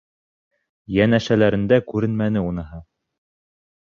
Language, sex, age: Bashkir, male, 19-29